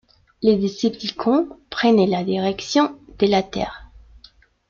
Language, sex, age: French, female, 19-29